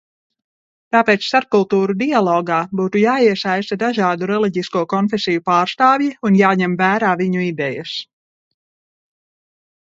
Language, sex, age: Latvian, female, 30-39